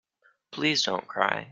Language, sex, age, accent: English, male, under 19, United States English